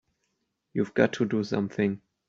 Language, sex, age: English, male, 30-39